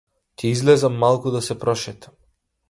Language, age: Macedonian, 19-29